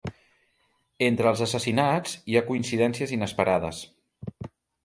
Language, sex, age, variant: Catalan, male, 50-59, Central